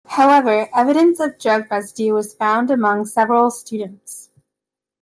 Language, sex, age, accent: English, female, 19-29, Canadian English